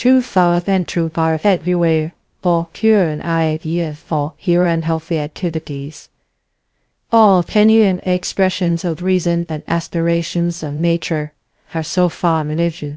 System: TTS, VITS